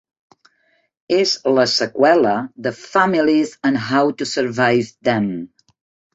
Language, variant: Catalan, Central